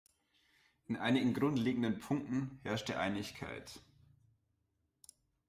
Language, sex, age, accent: German, male, 30-39, Deutschland Deutsch